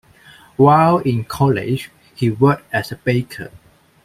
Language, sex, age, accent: English, male, 19-29, Hong Kong English